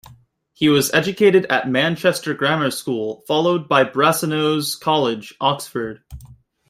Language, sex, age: English, male, 19-29